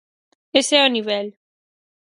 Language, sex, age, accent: Galician, female, 19-29, Central (gheada)